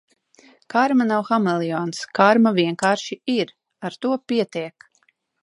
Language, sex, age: Latvian, female, 40-49